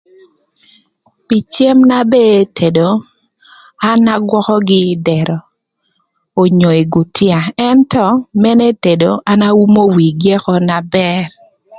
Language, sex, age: Thur, female, 30-39